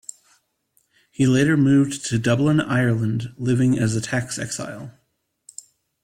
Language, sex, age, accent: English, male, 30-39, United States English